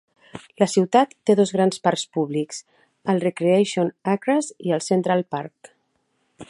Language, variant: Catalan, Central